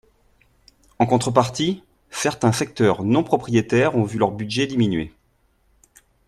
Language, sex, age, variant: French, male, 30-39, Français de métropole